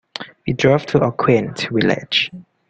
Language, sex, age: English, male, 19-29